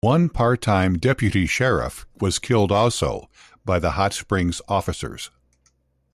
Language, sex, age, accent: English, male, 60-69, United States English